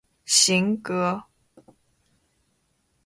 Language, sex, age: Chinese, female, 19-29